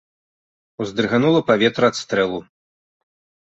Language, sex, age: Belarusian, male, 30-39